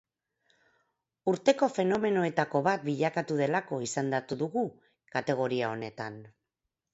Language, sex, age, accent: Basque, female, 50-59, Mendebalekoa (Araba, Bizkaia, Gipuzkoako mendebaleko herri batzuk)